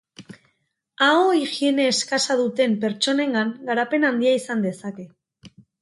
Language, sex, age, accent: Basque, female, 30-39, Erdialdekoa edo Nafarra (Gipuzkoa, Nafarroa)